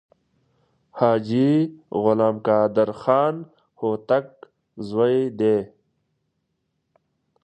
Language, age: Pashto, 19-29